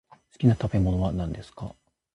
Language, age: Japanese, 30-39